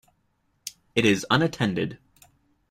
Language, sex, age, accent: English, male, 19-29, Canadian English